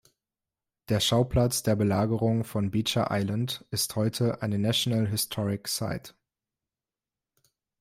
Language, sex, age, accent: German, male, 19-29, Deutschland Deutsch